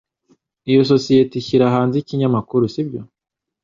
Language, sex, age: Kinyarwanda, female, 19-29